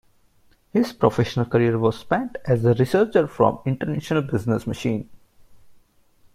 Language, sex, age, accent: English, male, 19-29, India and South Asia (India, Pakistan, Sri Lanka)